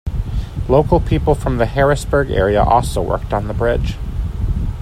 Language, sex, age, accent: English, male, 19-29, United States English